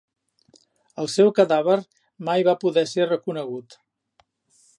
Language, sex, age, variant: Catalan, male, 60-69, Central